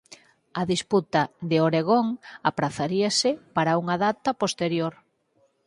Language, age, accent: Galician, 40-49, Oriental (común en zona oriental)